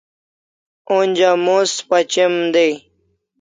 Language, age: Kalasha, 19-29